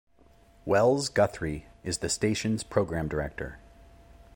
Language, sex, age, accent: English, male, 40-49, United States English